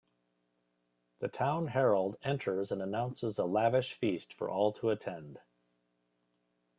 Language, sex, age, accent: English, male, 60-69, United States English